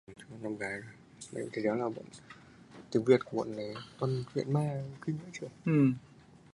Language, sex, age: Vietnamese, male, 30-39